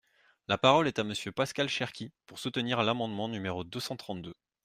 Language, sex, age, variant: French, male, 30-39, Français de métropole